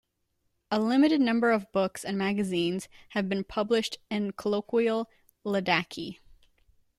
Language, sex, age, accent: English, female, 19-29, United States English